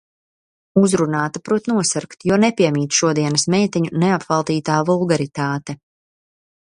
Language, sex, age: Latvian, female, 30-39